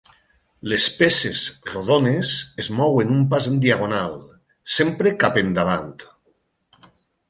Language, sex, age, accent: Catalan, male, 40-49, valencià